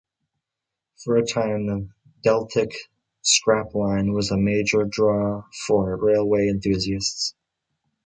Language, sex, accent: English, male, United States English